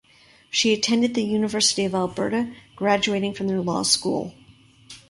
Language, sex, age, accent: English, female, 50-59, Canadian English